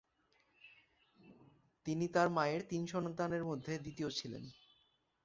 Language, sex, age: Bengali, male, 19-29